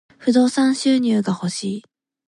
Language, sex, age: Japanese, female, 19-29